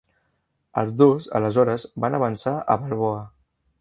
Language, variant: Catalan, Central